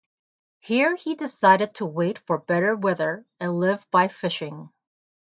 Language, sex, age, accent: English, female, 50-59, United States English